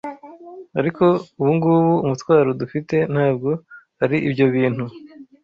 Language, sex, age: Kinyarwanda, male, 19-29